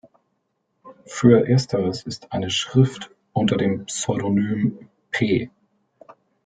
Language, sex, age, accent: German, male, 40-49, Deutschland Deutsch